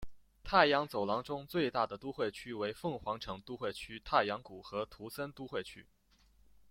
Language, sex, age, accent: Chinese, male, under 19, 出生地：湖北省